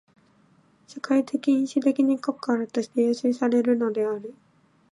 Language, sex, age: Japanese, female, under 19